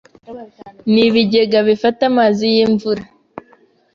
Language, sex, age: Kinyarwanda, female, 19-29